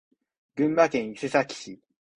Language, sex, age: Japanese, male, 19-29